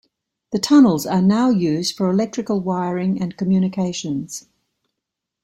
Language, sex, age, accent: English, female, 70-79, Australian English